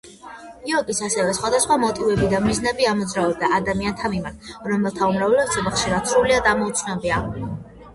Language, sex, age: Georgian, female, under 19